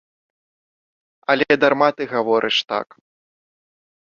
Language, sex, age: Belarusian, male, 19-29